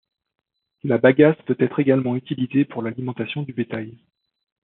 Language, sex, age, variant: French, male, 30-39, Français de métropole